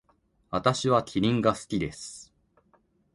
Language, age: Japanese, 40-49